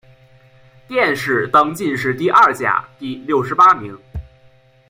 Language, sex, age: Chinese, male, under 19